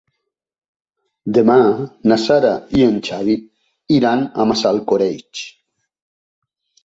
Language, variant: Catalan, Central